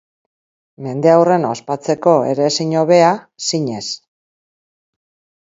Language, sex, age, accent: Basque, female, 50-59, Mendebalekoa (Araba, Bizkaia, Gipuzkoako mendebaleko herri batzuk)